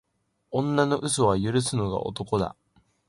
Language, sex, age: Japanese, male, 19-29